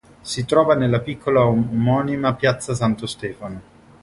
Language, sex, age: Italian, male, 30-39